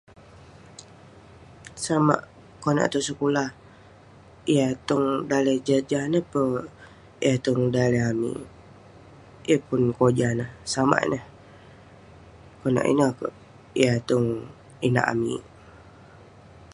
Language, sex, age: Western Penan, female, 30-39